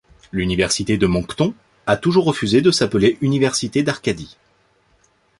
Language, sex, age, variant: French, male, 19-29, Français de métropole